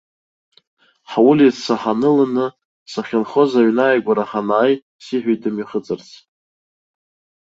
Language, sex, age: Abkhazian, male, 19-29